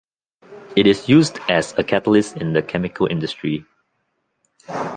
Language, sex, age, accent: English, male, 19-29, Singaporean English